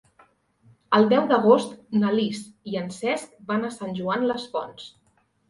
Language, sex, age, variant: Catalan, female, 19-29, Central